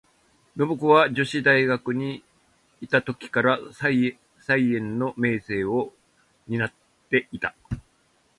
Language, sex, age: Japanese, male, 70-79